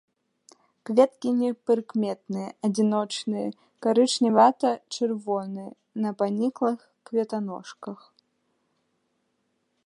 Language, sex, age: Belarusian, female, 19-29